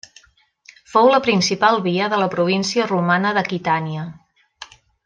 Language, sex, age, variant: Catalan, female, 30-39, Central